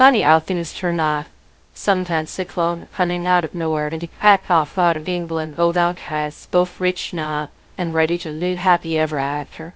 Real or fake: fake